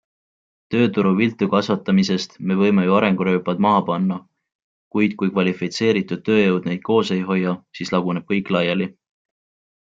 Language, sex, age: Estonian, male, 19-29